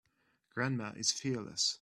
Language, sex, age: English, male, 19-29